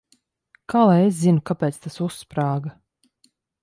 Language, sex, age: Latvian, female, 30-39